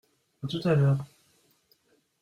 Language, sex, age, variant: French, male, 19-29, Français de métropole